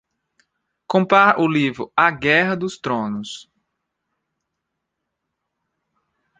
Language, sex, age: Portuguese, male, 19-29